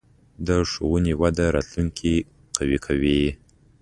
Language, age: Pashto, 19-29